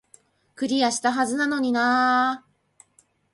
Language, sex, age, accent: Japanese, female, 40-49, 標準語